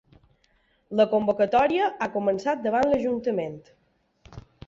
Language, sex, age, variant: Catalan, female, 30-39, Balear